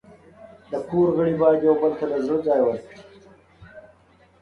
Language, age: Pashto, 19-29